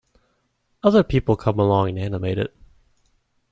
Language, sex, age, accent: English, female, 19-29, United States English